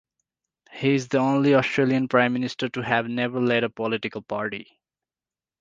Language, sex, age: English, male, 19-29